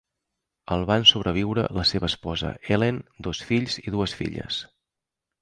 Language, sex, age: Catalan, male, 30-39